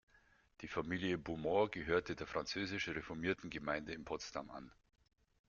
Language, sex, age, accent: German, male, 50-59, Deutschland Deutsch